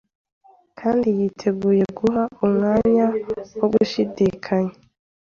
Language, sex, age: Kinyarwanda, female, 30-39